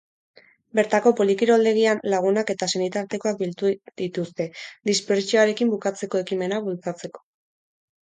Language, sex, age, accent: Basque, female, 19-29, Mendebalekoa (Araba, Bizkaia, Gipuzkoako mendebaleko herri batzuk)